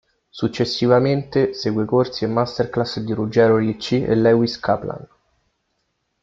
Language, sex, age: Italian, male, 19-29